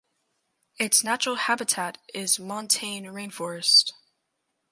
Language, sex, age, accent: English, female, under 19, United States English